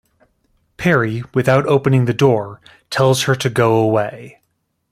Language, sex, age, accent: English, male, 30-39, United States English